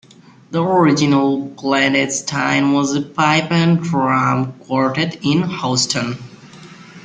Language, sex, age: English, male, 19-29